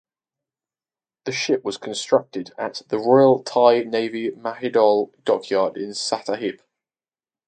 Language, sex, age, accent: English, male, under 19, England English